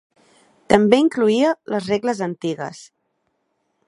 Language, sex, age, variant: Catalan, female, 30-39, Central